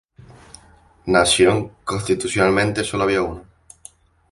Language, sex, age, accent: Spanish, male, 19-29, España: Islas Canarias